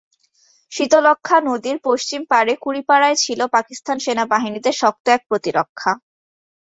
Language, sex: Bengali, female